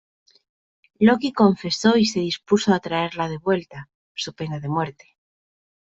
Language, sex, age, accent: Spanish, female, 19-29, España: Sur peninsular (Andalucia, Extremadura, Murcia)